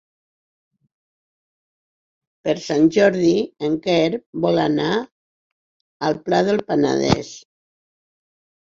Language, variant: Catalan, Central